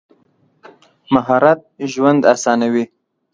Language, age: Pashto, 19-29